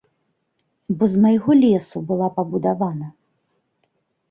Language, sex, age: Belarusian, female, 40-49